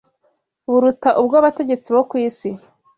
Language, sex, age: Kinyarwanda, female, 30-39